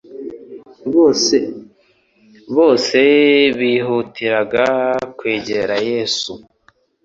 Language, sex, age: Kinyarwanda, male, 19-29